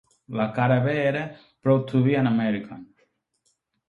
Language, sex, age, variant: Catalan, male, 40-49, Septentrional